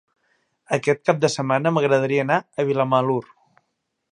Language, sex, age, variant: Catalan, male, 30-39, Central